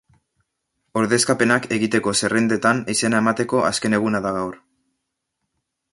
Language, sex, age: Basque, male, under 19